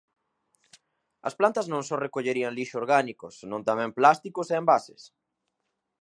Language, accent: Galician, Atlántico (seseo e gheada)